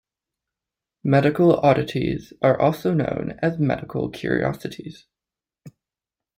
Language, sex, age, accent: English, male, 19-29, Canadian English